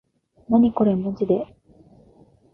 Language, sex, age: Japanese, female, under 19